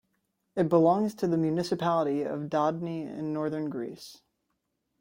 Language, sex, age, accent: English, male, 19-29, United States English